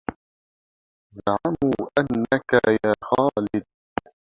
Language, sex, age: Arabic, male, 19-29